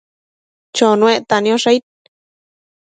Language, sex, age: Matsés, female, under 19